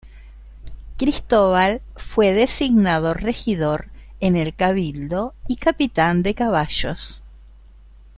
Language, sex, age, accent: Spanish, female, 60-69, Rioplatense: Argentina, Uruguay, este de Bolivia, Paraguay